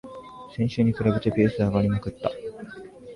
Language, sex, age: Japanese, male, 19-29